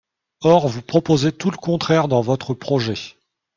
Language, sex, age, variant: French, male, 30-39, Français de métropole